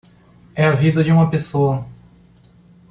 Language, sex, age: Portuguese, male, 40-49